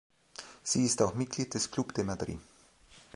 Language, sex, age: German, male, 40-49